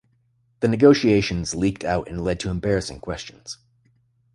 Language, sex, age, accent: English, male, 30-39, United States English